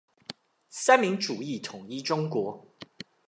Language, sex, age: Chinese, male, 19-29